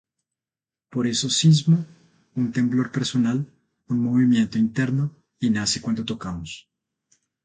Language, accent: Spanish, Andino-Pacífico: Colombia, Perú, Ecuador, oeste de Bolivia y Venezuela andina